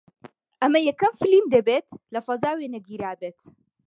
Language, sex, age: Central Kurdish, female, 30-39